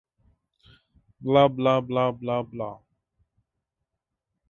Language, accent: English, United States English